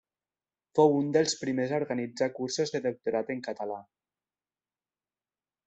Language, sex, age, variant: Catalan, male, under 19, Septentrional